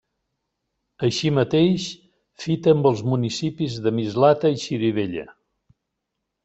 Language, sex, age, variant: Catalan, male, 60-69, Central